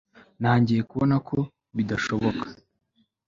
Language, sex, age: Kinyarwanda, male, 19-29